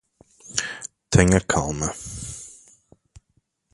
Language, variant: Portuguese, Portuguese (Portugal)